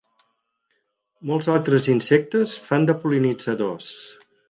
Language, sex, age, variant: Catalan, male, 60-69, Central